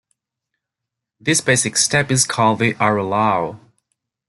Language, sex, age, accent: English, male, 30-39, United States English